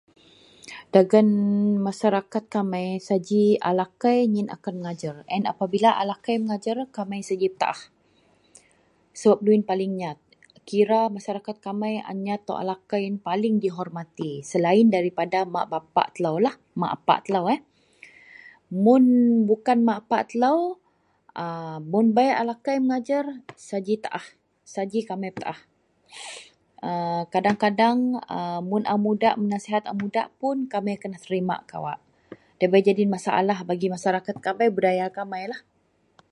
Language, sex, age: Central Melanau, female, 40-49